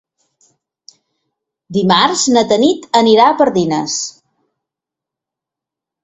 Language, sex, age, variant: Catalan, female, 50-59, Central